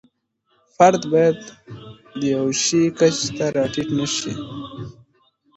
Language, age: Pashto, 19-29